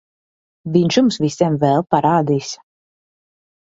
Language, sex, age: Latvian, female, 19-29